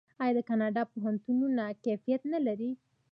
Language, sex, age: Pashto, female, under 19